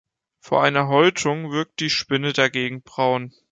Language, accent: German, Deutschland Deutsch